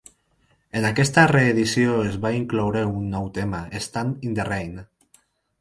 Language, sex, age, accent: Catalan, male, 19-29, valencià